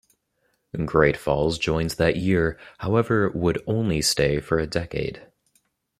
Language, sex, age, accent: English, male, 19-29, United States English